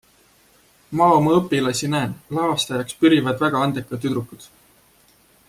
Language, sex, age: Estonian, male, 19-29